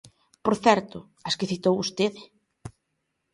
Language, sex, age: Galician, female, 19-29